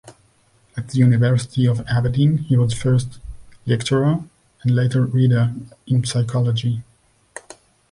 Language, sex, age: English, male, 30-39